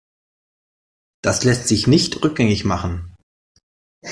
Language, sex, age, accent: German, male, 40-49, Deutschland Deutsch